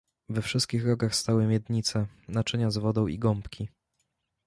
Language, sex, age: Polish, male, 19-29